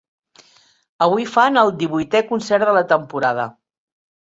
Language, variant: Catalan, Central